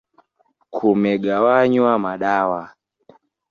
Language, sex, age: Swahili, male, 19-29